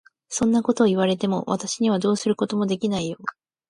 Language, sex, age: Japanese, female, 19-29